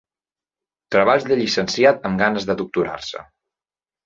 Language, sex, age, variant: Catalan, male, 30-39, Central